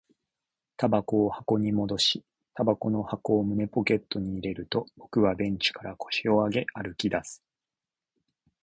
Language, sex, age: Japanese, male, 30-39